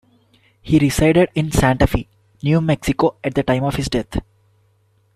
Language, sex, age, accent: English, male, 19-29, India and South Asia (India, Pakistan, Sri Lanka)